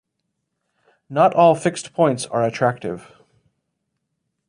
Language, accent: English, United States English